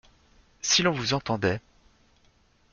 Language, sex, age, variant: French, male, 40-49, Français de métropole